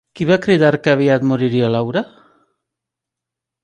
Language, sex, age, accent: Catalan, female, 40-49, valencià